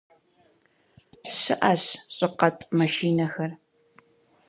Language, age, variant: Kabardian, 19-29, Адыгэбзэ (Къэбэрдей, Кирил, псоми зэдай)